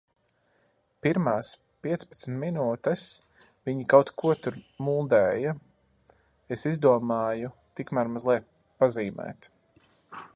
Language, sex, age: Latvian, male, 30-39